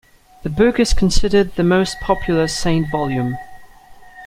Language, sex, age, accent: English, male, 19-29, England English